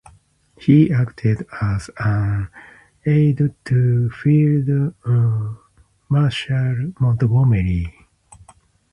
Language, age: English, 50-59